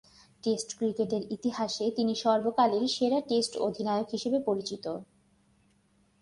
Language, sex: Bengali, female